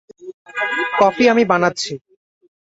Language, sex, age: Bengali, male, under 19